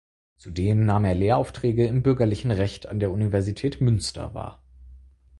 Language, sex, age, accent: German, male, 19-29, Deutschland Deutsch